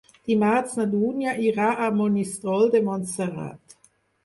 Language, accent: Catalan, aprenent (recent, des d'altres llengües)